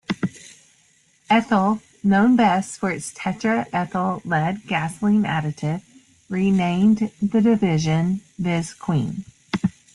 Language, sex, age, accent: English, female, 40-49, United States English